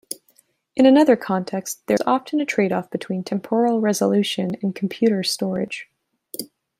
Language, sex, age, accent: English, female, 19-29, Canadian English